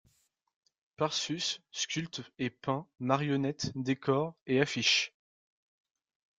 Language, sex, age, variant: French, male, 19-29, Français de métropole